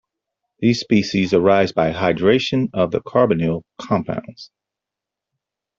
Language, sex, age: English, male, 60-69